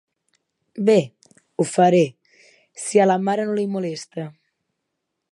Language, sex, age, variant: Catalan, female, 19-29, Central